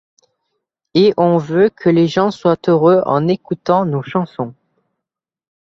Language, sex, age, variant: French, male, under 19, Français de métropole